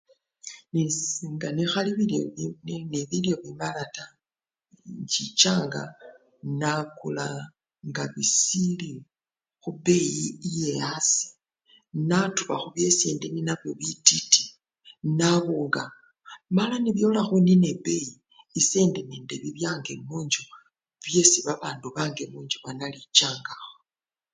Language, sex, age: Luyia, female, 50-59